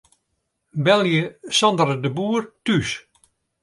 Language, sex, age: Western Frisian, male, 70-79